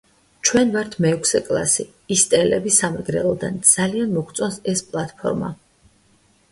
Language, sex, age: Georgian, female, 19-29